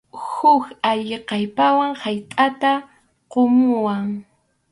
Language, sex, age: Arequipa-La Unión Quechua, female, 19-29